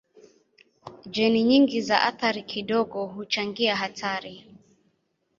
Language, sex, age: Swahili, male, 30-39